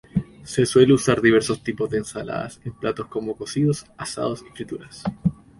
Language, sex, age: Spanish, male, 30-39